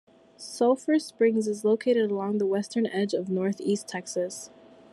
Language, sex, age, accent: English, female, 19-29, United States English